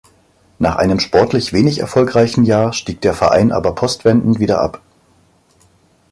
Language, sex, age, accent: German, male, 40-49, Deutschland Deutsch